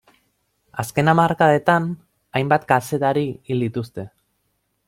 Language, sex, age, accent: Basque, male, 19-29, Mendebalekoa (Araba, Bizkaia, Gipuzkoako mendebaleko herri batzuk)